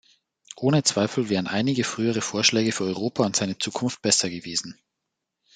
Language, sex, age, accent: German, male, 19-29, Deutschland Deutsch